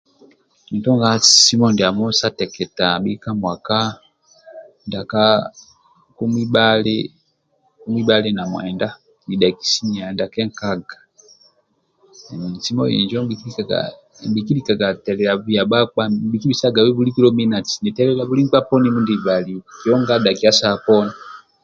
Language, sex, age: Amba (Uganda), male, 30-39